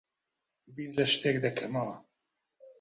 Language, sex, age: Central Kurdish, male, 30-39